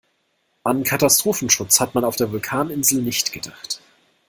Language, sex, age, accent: German, male, 19-29, Deutschland Deutsch